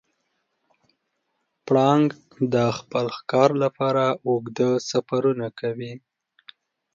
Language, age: Pashto, 19-29